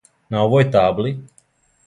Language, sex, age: Serbian, male, 19-29